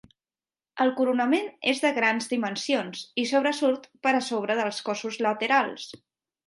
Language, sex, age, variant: Catalan, female, 19-29, Central